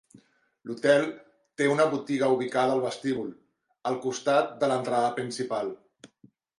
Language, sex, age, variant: Catalan, male, 50-59, Central